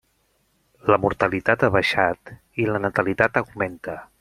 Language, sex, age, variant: Catalan, male, 50-59, Central